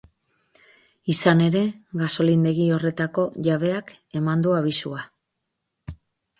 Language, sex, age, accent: Basque, female, 40-49, Mendebalekoa (Araba, Bizkaia, Gipuzkoako mendebaleko herri batzuk)